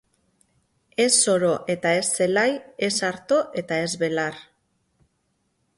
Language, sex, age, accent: Basque, female, 30-39, Mendebalekoa (Araba, Bizkaia, Gipuzkoako mendebaleko herri batzuk)